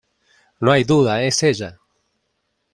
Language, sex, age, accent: Spanish, male, 30-39, Rioplatense: Argentina, Uruguay, este de Bolivia, Paraguay